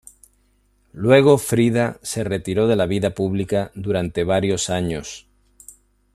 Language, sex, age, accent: Spanish, male, 50-59, España: Sur peninsular (Andalucia, Extremadura, Murcia)